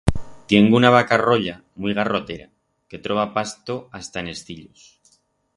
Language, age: Aragonese, 40-49